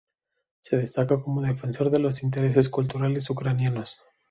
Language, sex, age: Spanish, male, 19-29